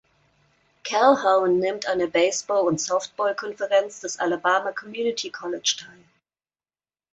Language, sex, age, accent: German, female, 30-39, Deutschland Deutsch